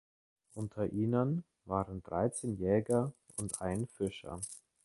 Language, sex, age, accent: German, male, under 19, Deutschland Deutsch